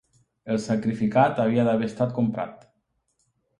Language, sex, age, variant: Catalan, male, 40-49, Septentrional